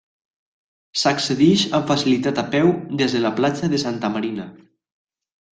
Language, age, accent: Catalan, under 19, valencià